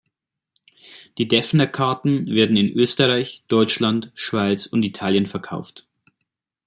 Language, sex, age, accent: German, male, 30-39, Deutschland Deutsch